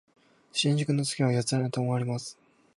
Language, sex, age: Japanese, male, 19-29